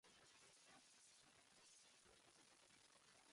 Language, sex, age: English, female, 19-29